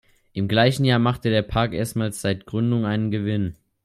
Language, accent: German, Deutschland Deutsch